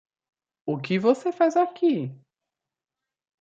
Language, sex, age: Portuguese, male, 19-29